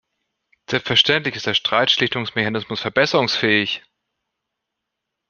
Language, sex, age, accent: German, male, 40-49, Deutschland Deutsch